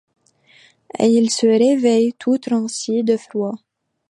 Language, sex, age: French, female, 19-29